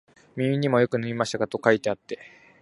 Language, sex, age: Japanese, male, under 19